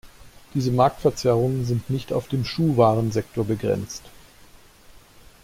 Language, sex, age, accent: German, male, 40-49, Deutschland Deutsch